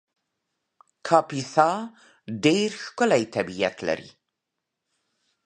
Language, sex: Pashto, female